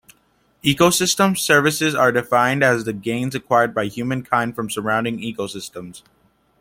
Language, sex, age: English, male, under 19